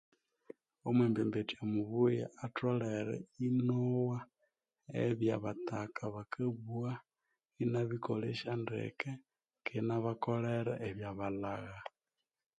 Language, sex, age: Konzo, male, 19-29